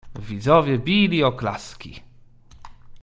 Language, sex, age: Polish, male, 30-39